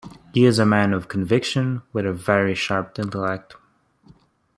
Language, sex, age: English, male, 19-29